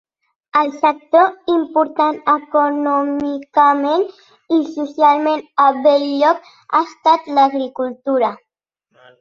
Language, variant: Catalan, Central